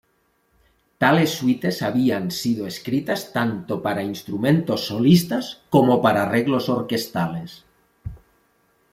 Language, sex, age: Spanish, male, 50-59